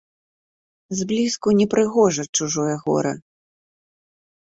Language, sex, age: Belarusian, female, 30-39